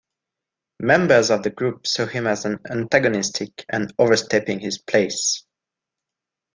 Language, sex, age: English, male, 19-29